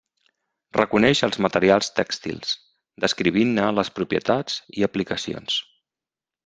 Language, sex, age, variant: Catalan, male, 40-49, Central